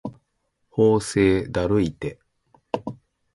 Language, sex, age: Japanese, male, 40-49